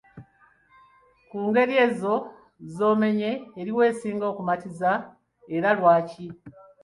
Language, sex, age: Ganda, male, 19-29